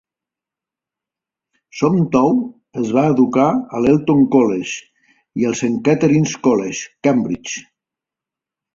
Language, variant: Catalan, Central